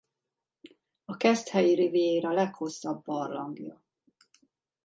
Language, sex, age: Hungarian, female, 50-59